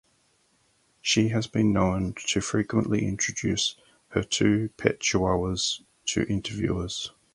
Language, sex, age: English, male, 40-49